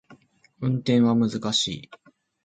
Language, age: Japanese, 30-39